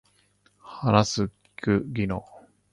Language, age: Japanese, 50-59